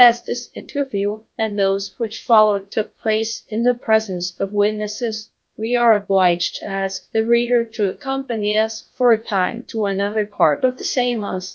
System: TTS, GlowTTS